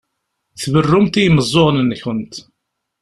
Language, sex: Kabyle, male